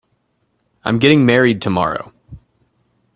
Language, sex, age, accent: English, male, 19-29, United States English